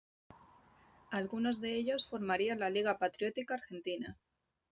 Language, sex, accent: Spanish, female, España: Norte peninsular (Asturias, Castilla y León, Cantabria, País Vasco, Navarra, Aragón, La Rioja, Guadalajara, Cuenca)